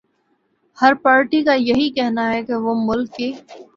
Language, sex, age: Urdu, female, 19-29